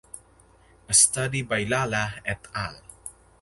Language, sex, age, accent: English, male, under 19, Filipino